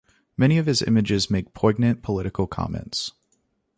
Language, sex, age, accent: English, male, 19-29, United States English